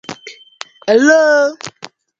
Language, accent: English, United States English